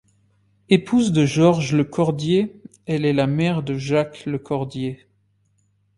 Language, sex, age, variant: French, male, 19-29, Français de métropole